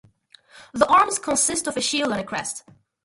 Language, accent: English, United States English